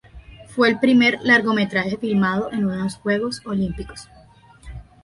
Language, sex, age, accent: Spanish, female, 19-29, Caribe: Cuba, Venezuela, Puerto Rico, República Dominicana, Panamá, Colombia caribeña, México caribeño, Costa del golfo de México